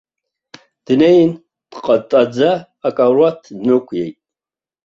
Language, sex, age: Abkhazian, male, 60-69